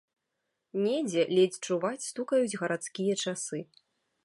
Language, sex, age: Belarusian, female, 30-39